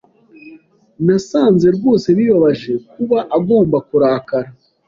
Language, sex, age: Kinyarwanda, male, 19-29